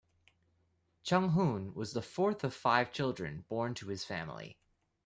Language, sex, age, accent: English, male, 19-29, Canadian English